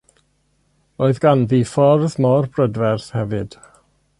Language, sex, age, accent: Welsh, male, 30-39, Y Deyrnas Unedig Cymraeg